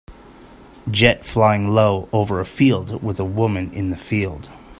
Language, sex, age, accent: English, male, 40-49, Canadian English